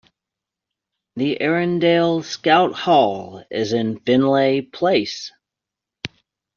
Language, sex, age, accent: English, male, 30-39, United States English